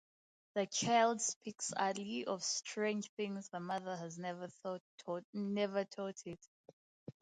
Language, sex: English, female